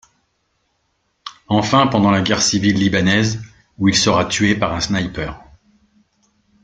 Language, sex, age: French, male, 40-49